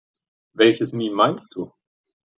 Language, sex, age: German, male, 19-29